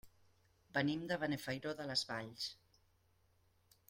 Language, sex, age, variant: Catalan, female, 50-59, Central